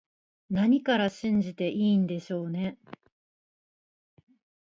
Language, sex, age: Japanese, female, 40-49